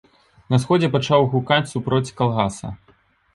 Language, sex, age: Belarusian, male, 19-29